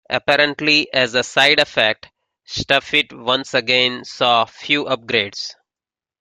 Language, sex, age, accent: English, male, 40-49, United States English